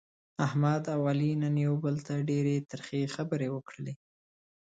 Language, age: Pashto, 30-39